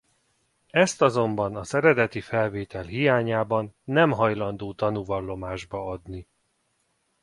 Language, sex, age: Hungarian, male, 40-49